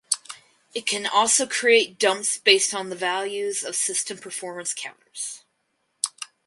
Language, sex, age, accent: English, female, 19-29, United States English